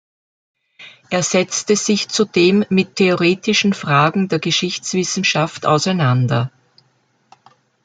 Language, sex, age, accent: German, female, 70-79, Österreichisches Deutsch